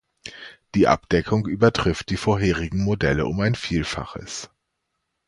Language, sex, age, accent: German, male, 30-39, Deutschland Deutsch